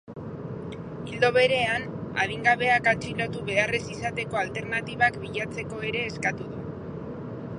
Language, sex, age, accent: Basque, female, 40-49, Mendebalekoa (Araba, Bizkaia, Gipuzkoako mendebaleko herri batzuk)